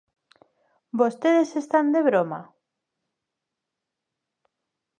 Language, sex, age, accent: Galician, female, 30-39, Neofalante